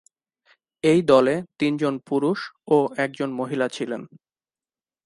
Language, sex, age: Bengali, male, 19-29